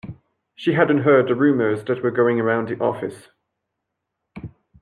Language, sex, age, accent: English, male, 19-29, Canadian English